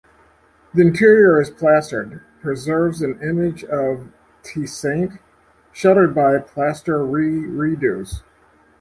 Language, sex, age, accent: English, male, 70-79, United States English